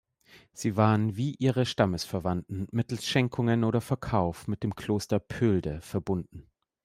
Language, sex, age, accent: German, male, 30-39, Deutschland Deutsch